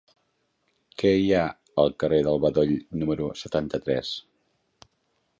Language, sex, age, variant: Catalan, male, 40-49, Central